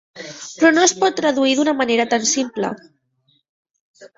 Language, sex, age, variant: Catalan, female, 19-29, Central